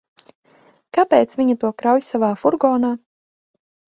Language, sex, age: Latvian, female, 19-29